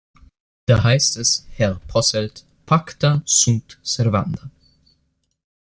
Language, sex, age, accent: German, male, 19-29, Österreichisches Deutsch